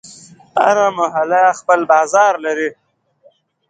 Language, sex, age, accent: Pashto, male, 19-29, معیاري پښتو